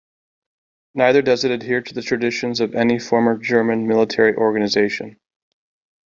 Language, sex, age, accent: English, male, 40-49, United States English